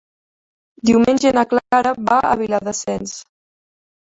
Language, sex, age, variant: Catalan, female, under 19, Nord-Occidental